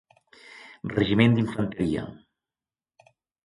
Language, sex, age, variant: Catalan, male, 60-69, Balear